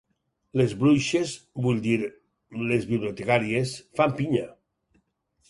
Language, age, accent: Catalan, 60-69, valencià